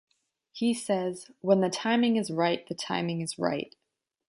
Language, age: English, under 19